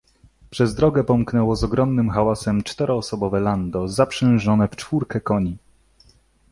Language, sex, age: Polish, male, 19-29